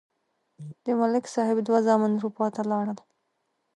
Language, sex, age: Pashto, female, 19-29